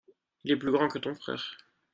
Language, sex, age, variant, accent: French, male, 19-29, Français d'Europe, Français de Belgique